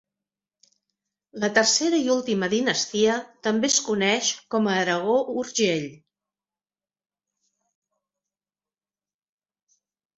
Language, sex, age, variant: Catalan, female, 60-69, Central